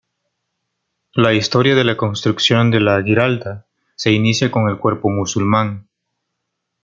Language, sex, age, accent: Spanish, male, 19-29, América central